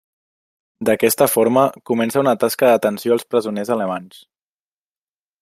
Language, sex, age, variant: Catalan, male, under 19, Central